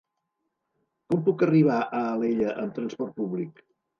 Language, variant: Catalan, Septentrional